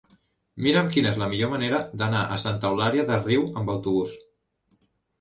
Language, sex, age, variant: Catalan, male, under 19, Central